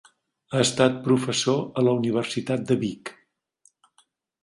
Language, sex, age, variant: Catalan, male, 60-69, Nord-Occidental